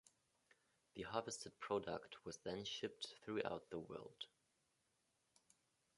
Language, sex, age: English, male, 30-39